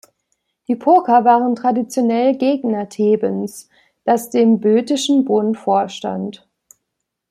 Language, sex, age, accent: German, female, 19-29, Deutschland Deutsch